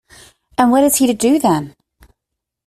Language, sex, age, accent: English, female, 40-49, United States English